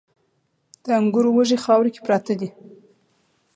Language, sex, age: Pashto, female, 19-29